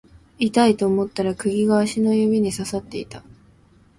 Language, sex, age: Japanese, female, 19-29